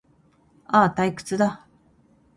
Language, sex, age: Japanese, female, 50-59